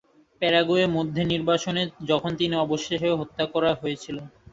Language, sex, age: Bengali, male, 19-29